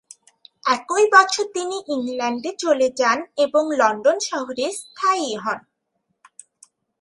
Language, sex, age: Bengali, female, under 19